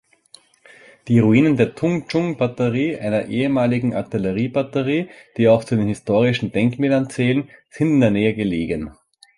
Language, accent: German, Österreichisches Deutsch